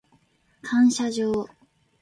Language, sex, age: Japanese, female, 19-29